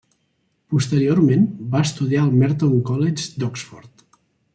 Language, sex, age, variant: Catalan, male, 19-29, Central